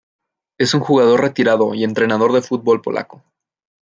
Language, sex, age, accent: Spanish, male, under 19, México